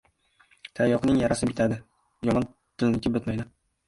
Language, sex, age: Uzbek, male, under 19